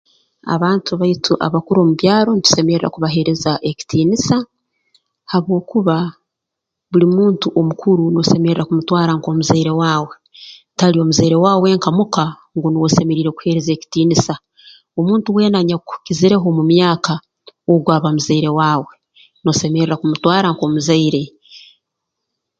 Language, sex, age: Tooro, female, 50-59